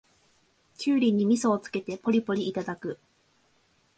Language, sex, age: Japanese, female, 19-29